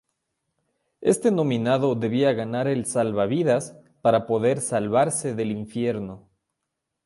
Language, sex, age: Spanish, male, 40-49